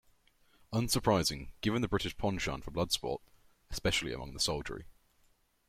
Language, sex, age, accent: English, male, under 19, England English